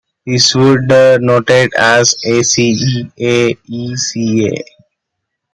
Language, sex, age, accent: English, male, under 19, India and South Asia (India, Pakistan, Sri Lanka)